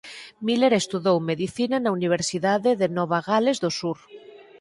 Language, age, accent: Galician, 40-49, Oriental (común en zona oriental)